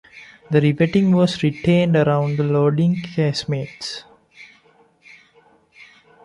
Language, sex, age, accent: English, male, 19-29, India and South Asia (India, Pakistan, Sri Lanka)